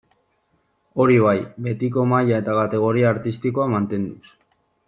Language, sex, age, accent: Basque, male, 19-29, Mendebalekoa (Araba, Bizkaia, Gipuzkoako mendebaleko herri batzuk)